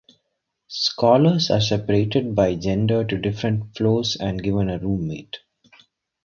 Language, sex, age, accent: English, male, 30-39, India and South Asia (India, Pakistan, Sri Lanka)